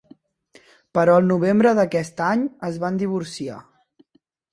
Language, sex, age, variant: Catalan, male, under 19, Central